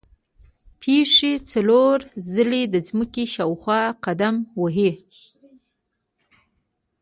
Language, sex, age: Pashto, female, 19-29